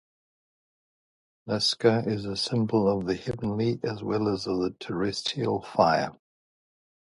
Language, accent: English, Southern African (South Africa, Zimbabwe, Namibia)